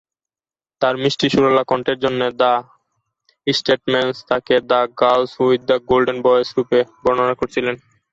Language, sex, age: Bengali, male, 19-29